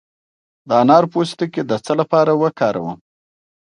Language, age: Pashto, 30-39